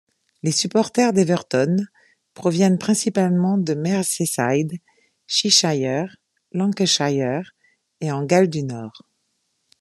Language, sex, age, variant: French, female, 40-49, Français de métropole